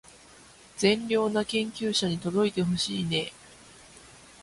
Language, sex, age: Japanese, female, 30-39